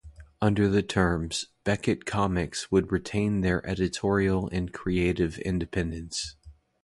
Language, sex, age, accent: English, male, 30-39, United States English